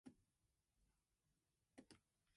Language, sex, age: English, female, under 19